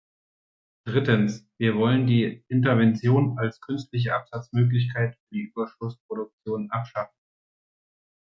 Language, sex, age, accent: German, male, 30-39, Deutschland Deutsch